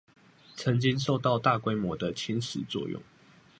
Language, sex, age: Chinese, male, 19-29